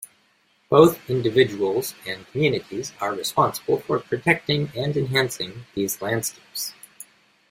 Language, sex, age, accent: English, male, 19-29, United States English